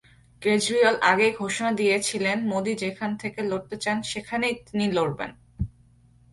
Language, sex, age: Bengali, female, 19-29